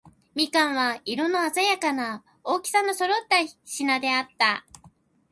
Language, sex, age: Japanese, female, 19-29